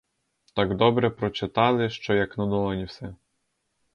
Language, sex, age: Ukrainian, male, 19-29